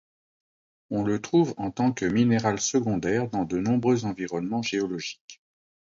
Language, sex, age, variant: French, male, 50-59, Français de métropole